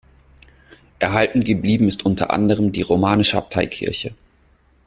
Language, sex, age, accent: German, male, 19-29, Deutschland Deutsch